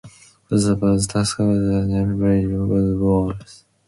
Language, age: English, 19-29